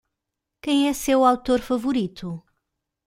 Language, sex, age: Portuguese, female, 30-39